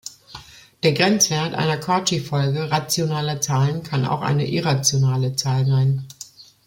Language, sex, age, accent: German, female, 50-59, Deutschland Deutsch